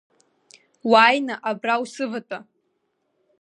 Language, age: Abkhazian, 30-39